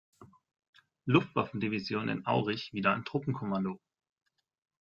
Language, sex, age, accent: German, male, 19-29, Deutschland Deutsch